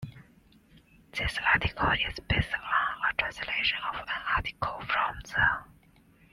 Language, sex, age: English, female, 30-39